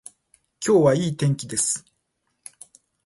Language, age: Japanese, 40-49